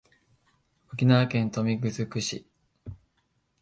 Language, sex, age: Japanese, male, 19-29